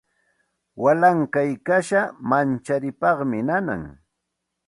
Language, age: Santa Ana de Tusi Pasco Quechua, 40-49